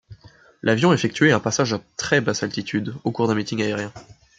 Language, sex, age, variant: French, male, 19-29, Français de métropole